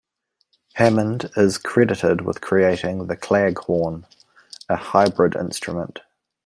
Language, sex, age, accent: English, male, 30-39, New Zealand English